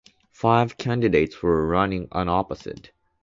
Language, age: English, 19-29